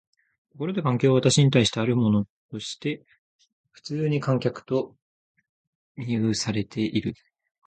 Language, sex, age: Japanese, male, 19-29